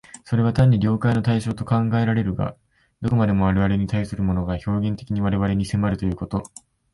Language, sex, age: Japanese, male, 19-29